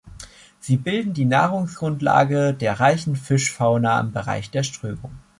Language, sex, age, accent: German, male, 19-29, Deutschland Deutsch